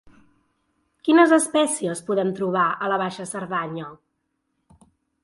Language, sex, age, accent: Catalan, female, 30-39, central; nord-occidental